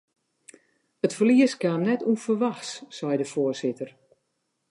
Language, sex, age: Western Frisian, female, 60-69